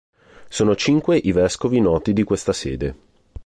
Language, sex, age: Italian, male, 30-39